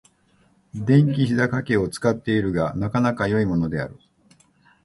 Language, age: Japanese, 60-69